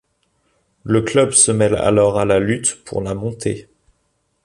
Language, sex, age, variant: French, male, 30-39, Français de métropole